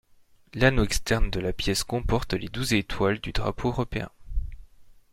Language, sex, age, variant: French, male, 30-39, Français de métropole